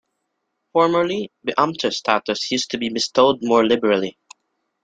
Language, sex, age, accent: English, male, 19-29, Filipino